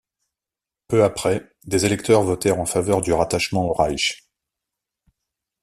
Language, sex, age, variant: French, male, 40-49, Français de métropole